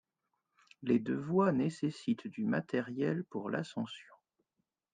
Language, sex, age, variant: French, male, 30-39, Français de métropole